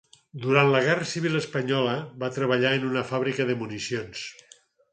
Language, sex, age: Catalan, male, 60-69